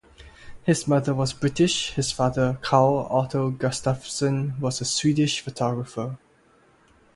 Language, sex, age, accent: English, male, 19-29, United States English; Singaporean English